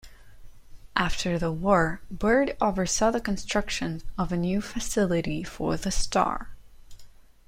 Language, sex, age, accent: English, female, 19-29, United States English